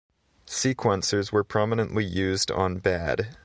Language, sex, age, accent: English, male, 19-29, United States English